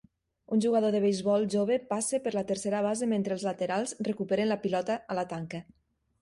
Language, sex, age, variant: Catalan, female, 30-39, Nord-Occidental